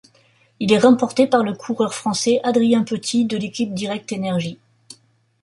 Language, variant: French, Français de métropole